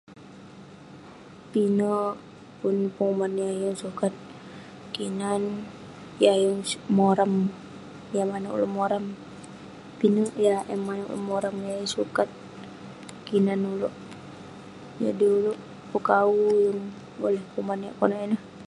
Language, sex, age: Western Penan, female, under 19